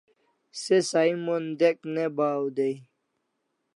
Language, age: Kalasha, 19-29